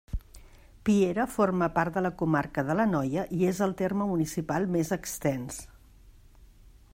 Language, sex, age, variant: Catalan, female, 50-59, Central